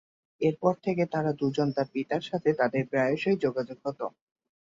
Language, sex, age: Bengali, male, 19-29